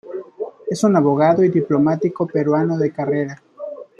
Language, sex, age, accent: Spanish, male, 19-29, México